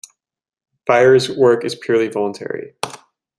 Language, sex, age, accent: English, male, 19-29, United States English